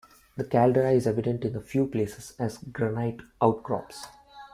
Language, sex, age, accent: English, male, 19-29, India and South Asia (India, Pakistan, Sri Lanka)